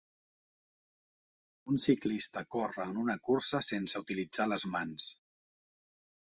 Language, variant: Catalan, Central